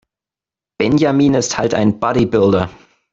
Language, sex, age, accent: German, male, 19-29, Deutschland Deutsch